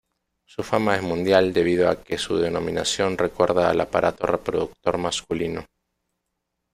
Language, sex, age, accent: Spanish, male, 40-49, Andino-Pacífico: Colombia, Perú, Ecuador, oeste de Bolivia y Venezuela andina